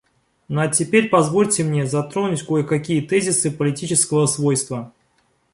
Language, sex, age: Russian, male, 19-29